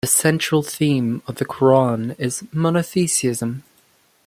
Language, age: English, under 19